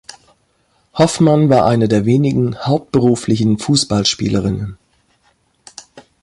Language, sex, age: German, female, 50-59